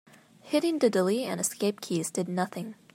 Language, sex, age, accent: English, female, 19-29, United States English